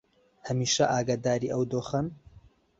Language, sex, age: Central Kurdish, male, 19-29